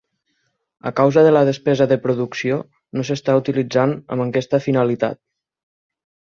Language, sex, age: Catalan, male, 19-29